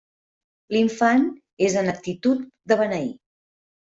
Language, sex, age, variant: Catalan, female, 50-59, Central